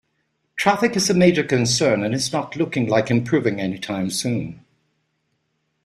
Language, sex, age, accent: English, male, 50-59, England English